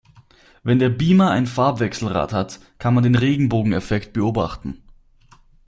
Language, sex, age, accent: German, male, 19-29, Österreichisches Deutsch